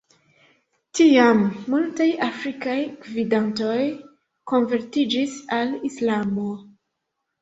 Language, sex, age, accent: Esperanto, female, 19-29, Internacia